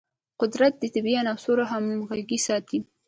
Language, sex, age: Pashto, female, 19-29